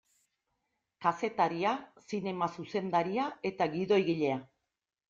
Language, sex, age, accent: Basque, female, 60-69, Erdialdekoa edo Nafarra (Gipuzkoa, Nafarroa)